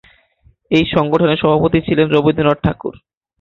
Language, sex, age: Bengali, male, under 19